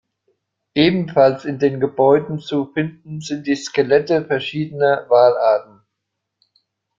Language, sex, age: German, male, 60-69